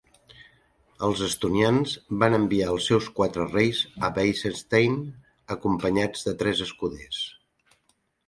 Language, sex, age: Catalan, male, 60-69